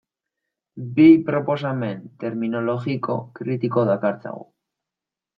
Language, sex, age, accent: Basque, male, 19-29, Mendebalekoa (Araba, Bizkaia, Gipuzkoako mendebaleko herri batzuk)